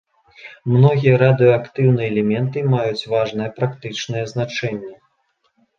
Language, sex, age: Belarusian, male, 19-29